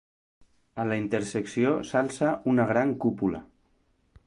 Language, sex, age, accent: Catalan, male, 40-49, valencià